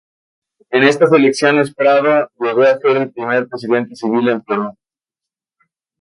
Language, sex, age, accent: Spanish, male, 19-29, México